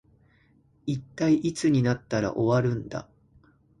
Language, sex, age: Japanese, male, 30-39